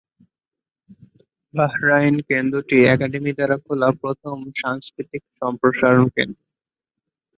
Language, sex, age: Bengali, male, 19-29